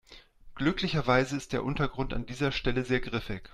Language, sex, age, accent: German, male, 40-49, Deutschland Deutsch